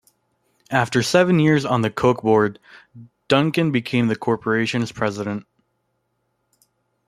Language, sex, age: English, male, under 19